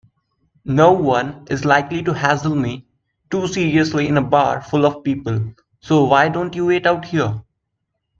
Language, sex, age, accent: English, male, under 19, India and South Asia (India, Pakistan, Sri Lanka)